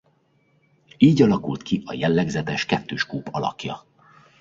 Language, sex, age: Hungarian, male, 40-49